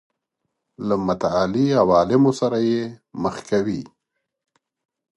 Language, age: Pashto, 40-49